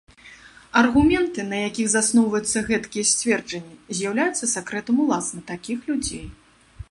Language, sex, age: Belarusian, female, 30-39